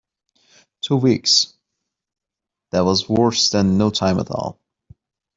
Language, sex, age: English, male, 30-39